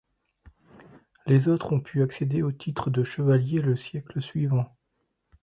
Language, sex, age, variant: French, male, 40-49, Français de métropole